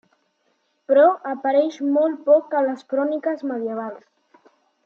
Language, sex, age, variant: Catalan, male, under 19, Central